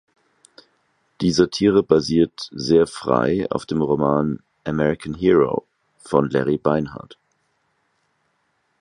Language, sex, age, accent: German, male, 40-49, Deutschland Deutsch